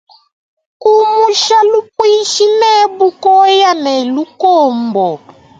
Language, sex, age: Luba-Lulua, female, 19-29